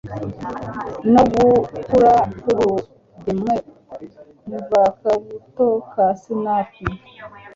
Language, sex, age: Kinyarwanda, female, 40-49